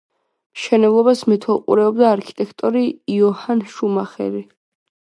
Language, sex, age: Georgian, female, 19-29